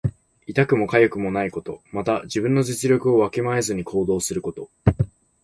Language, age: Japanese, under 19